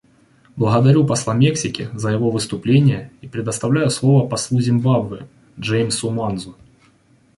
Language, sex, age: Russian, male, 30-39